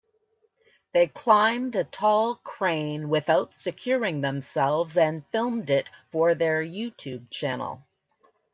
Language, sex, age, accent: English, female, 50-59, Canadian English